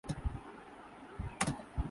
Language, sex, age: Urdu, male, 19-29